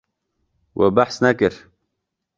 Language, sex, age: Kurdish, male, 19-29